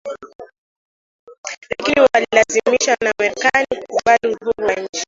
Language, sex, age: Swahili, female, 19-29